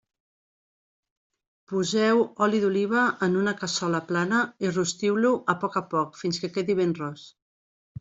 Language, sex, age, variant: Catalan, female, 50-59, Central